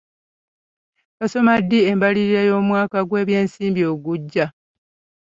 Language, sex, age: Ganda, female, 50-59